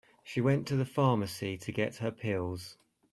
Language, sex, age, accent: English, male, 30-39, England English